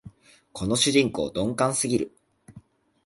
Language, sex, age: Japanese, male, under 19